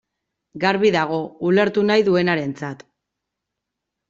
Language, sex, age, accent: Basque, female, 30-39, Erdialdekoa edo Nafarra (Gipuzkoa, Nafarroa)